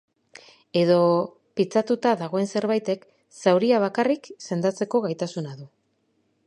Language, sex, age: Basque, female, 40-49